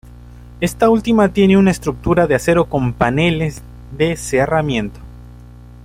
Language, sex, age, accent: Spanish, male, 19-29, Andino-Pacífico: Colombia, Perú, Ecuador, oeste de Bolivia y Venezuela andina